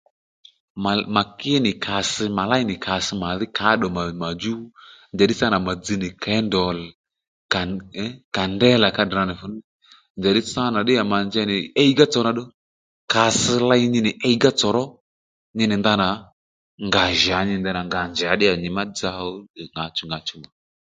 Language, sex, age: Lendu, male, 30-39